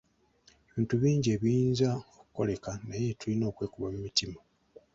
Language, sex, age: Ganda, male, 19-29